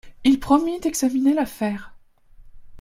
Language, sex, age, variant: French, female, 19-29, Français de métropole